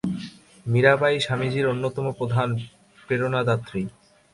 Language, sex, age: Bengali, male, 19-29